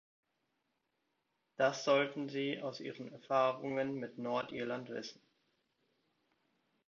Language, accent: German, Deutschland Deutsch